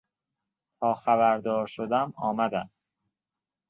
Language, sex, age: Persian, male, 19-29